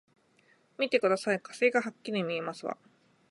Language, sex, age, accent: Japanese, female, 30-39, 日本人